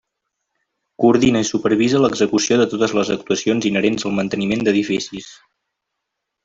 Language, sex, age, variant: Catalan, male, 19-29, Central